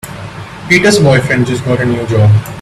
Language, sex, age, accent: English, male, 19-29, India and South Asia (India, Pakistan, Sri Lanka)